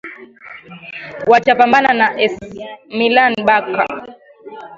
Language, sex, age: Swahili, female, 19-29